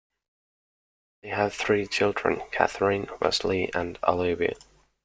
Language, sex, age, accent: English, male, 19-29, United States English